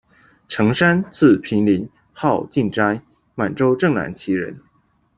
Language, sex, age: Chinese, male, 19-29